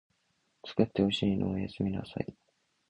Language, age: Japanese, under 19